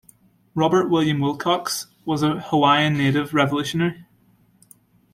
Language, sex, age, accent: English, male, 19-29, Irish English